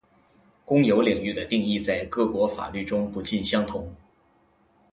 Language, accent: Chinese, 出生地：吉林省